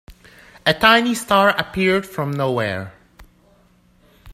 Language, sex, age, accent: English, male, 19-29, Canadian English